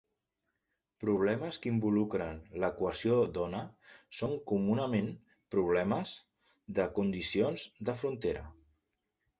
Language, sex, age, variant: Catalan, male, 40-49, Central